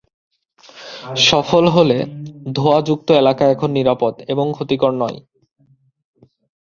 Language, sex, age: Bengali, male, 19-29